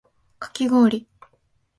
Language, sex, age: Japanese, female, 19-29